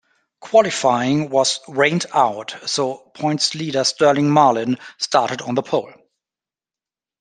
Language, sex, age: English, male, 30-39